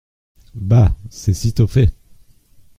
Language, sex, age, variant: French, male, 40-49, Français de métropole